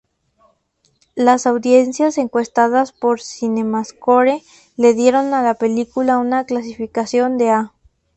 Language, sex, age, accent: Spanish, male, 19-29, México